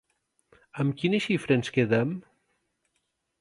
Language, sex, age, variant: Catalan, male, 50-59, Balear